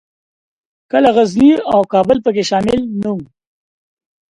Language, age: Pashto, 19-29